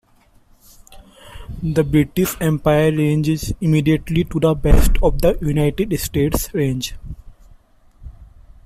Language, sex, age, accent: English, male, 19-29, India and South Asia (India, Pakistan, Sri Lanka)